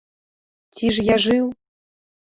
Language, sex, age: Belarusian, female, 19-29